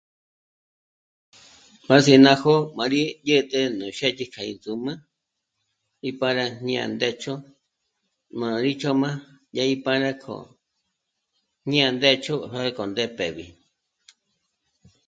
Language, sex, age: Michoacán Mazahua, female, 50-59